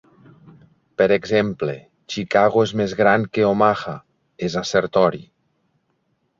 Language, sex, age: Catalan, male, 50-59